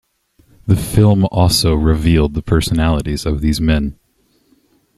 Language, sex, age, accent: English, male, 19-29, United States English